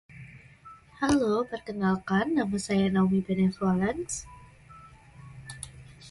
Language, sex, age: English, female, 19-29